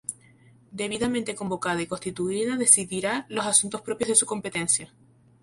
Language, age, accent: Spanish, 19-29, España: Islas Canarias